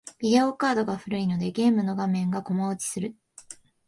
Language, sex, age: Japanese, female, 19-29